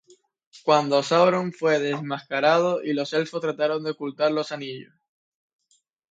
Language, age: Spanish, 19-29